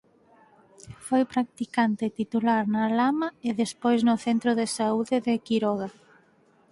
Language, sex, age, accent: Galician, female, 19-29, Normativo (estándar)